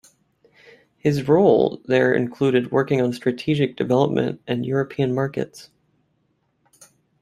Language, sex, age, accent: English, male, 19-29, United States English